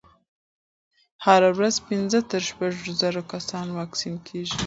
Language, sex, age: Pashto, female, 19-29